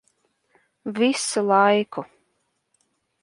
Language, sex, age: Latvian, female, 19-29